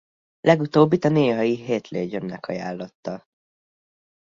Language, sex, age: Hungarian, male, under 19